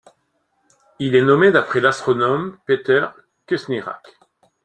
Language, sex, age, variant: French, male, 50-59, Français de métropole